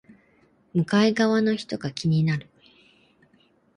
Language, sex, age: Japanese, female, 30-39